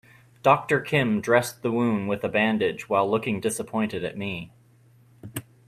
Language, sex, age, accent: English, male, 30-39, United States English